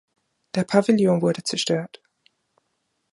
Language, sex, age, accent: German, female, 19-29, Österreichisches Deutsch